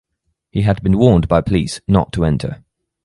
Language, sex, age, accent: English, male, 19-29, England English